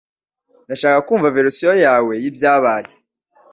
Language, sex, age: Kinyarwanda, male, under 19